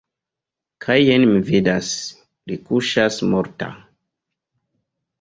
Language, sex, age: Esperanto, male, 30-39